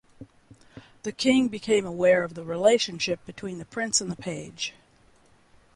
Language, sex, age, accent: English, female, 70-79, United States English